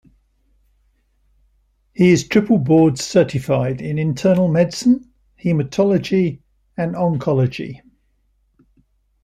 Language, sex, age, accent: English, male, 60-69, England English